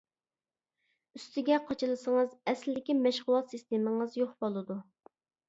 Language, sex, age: Uyghur, male, 19-29